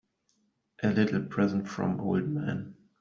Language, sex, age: English, male, 30-39